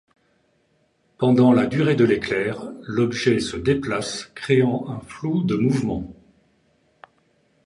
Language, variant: French, Français de métropole